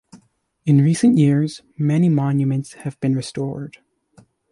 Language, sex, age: English, male, under 19